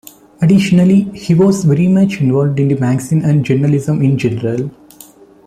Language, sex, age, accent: English, male, 19-29, India and South Asia (India, Pakistan, Sri Lanka)